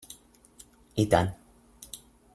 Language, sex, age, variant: Catalan, male, under 19, Central